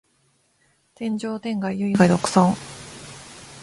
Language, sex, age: Japanese, female, 19-29